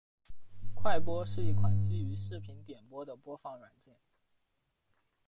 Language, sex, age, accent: Chinese, male, 19-29, 出生地：四川省